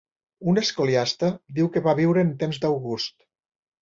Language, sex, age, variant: Catalan, male, 60-69, Central